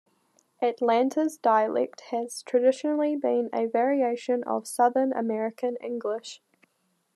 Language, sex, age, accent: English, female, 19-29, New Zealand English